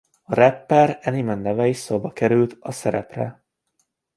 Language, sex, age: Hungarian, male, 19-29